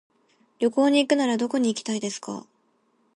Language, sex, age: Japanese, female, 19-29